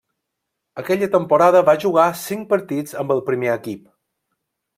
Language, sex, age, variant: Catalan, male, 30-39, Balear